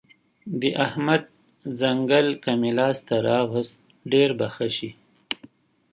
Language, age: Pashto, 30-39